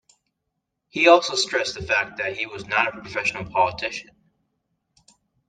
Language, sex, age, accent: English, male, 19-29, United States English